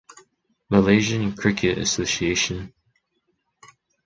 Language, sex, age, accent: English, male, 19-29, United States English